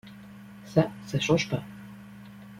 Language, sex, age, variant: French, male, under 19, Français de métropole